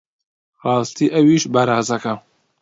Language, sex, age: Central Kurdish, male, 19-29